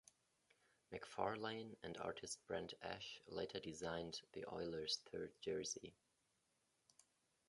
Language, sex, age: English, male, 30-39